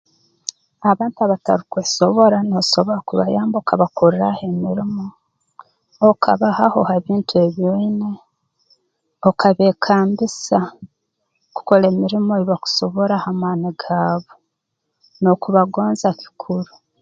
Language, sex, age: Tooro, female, 40-49